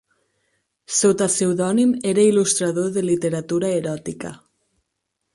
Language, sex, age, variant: Catalan, female, under 19, Nord-Occidental